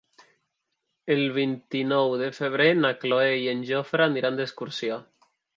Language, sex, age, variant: Catalan, male, 19-29, Central